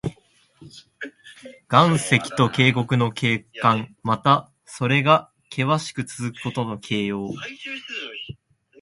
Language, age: Japanese, 19-29